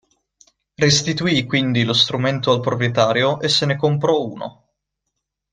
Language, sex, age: Italian, male, 19-29